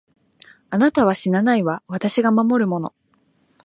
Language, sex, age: Japanese, female, 19-29